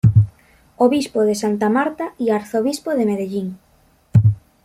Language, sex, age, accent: Spanish, female, under 19, España: Norte peninsular (Asturias, Castilla y León, Cantabria, País Vasco, Navarra, Aragón, La Rioja, Guadalajara, Cuenca)